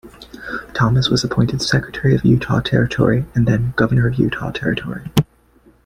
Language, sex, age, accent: English, male, 30-39, United States English